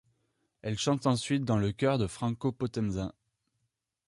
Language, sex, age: French, male, 30-39